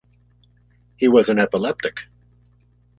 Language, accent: English, United States English